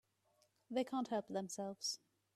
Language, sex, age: English, female, 30-39